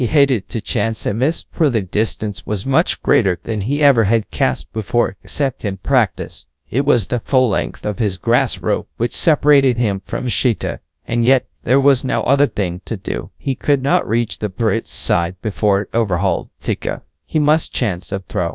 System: TTS, GradTTS